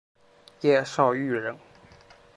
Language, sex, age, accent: Chinese, male, under 19, 出生地：浙江省